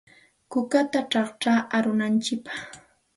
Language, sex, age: Santa Ana de Tusi Pasco Quechua, female, 30-39